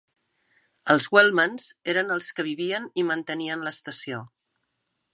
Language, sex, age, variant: Catalan, female, 60-69, Central